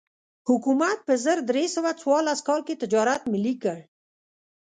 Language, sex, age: Pashto, female, 50-59